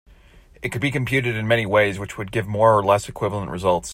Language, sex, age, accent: English, male, 30-39, United States English